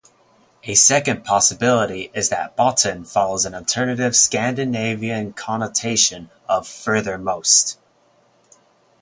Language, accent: English, United States English